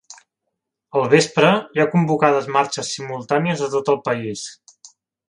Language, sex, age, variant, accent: Catalan, male, 30-39, Central, central